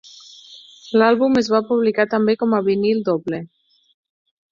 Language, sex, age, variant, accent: Catalan, female, 30-39, Nord-Occidental, Lleidatà